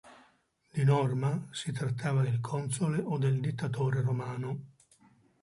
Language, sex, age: Italian, male, 70-79